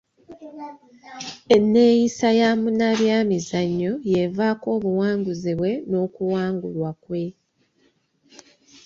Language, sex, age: Ganda, female, 30-39